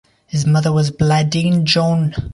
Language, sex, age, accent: English, male, 19-29, United States English